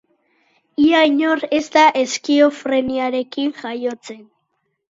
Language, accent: Basque, Mendebalekoa (Araba, Bizkaia, Gipuzkoako mendebaleko herri batzuk)